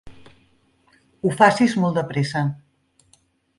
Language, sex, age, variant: Catalan, female, 40-49, Central